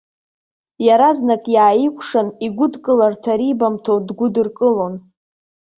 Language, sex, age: Abkhazian, female, 19-29